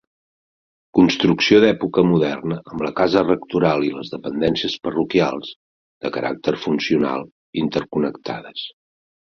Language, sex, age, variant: Catalan, male, 50-59, Central